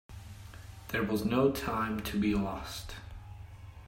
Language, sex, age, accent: English, male, 19-29, United States English